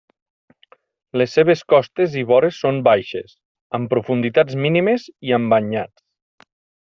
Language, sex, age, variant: Catalan, male, 30-39, Nord-Occidental